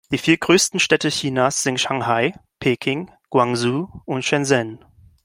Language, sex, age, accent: German, male, 19-29, Deutschland Deutsch